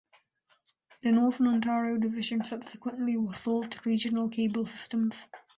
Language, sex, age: English, male, under 19